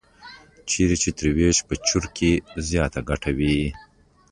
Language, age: Pashto, 19-29